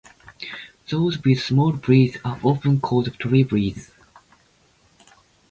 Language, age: English, 19-29